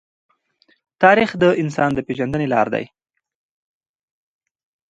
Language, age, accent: Pashto, 30-39, پکتیا ولایت، احمدزی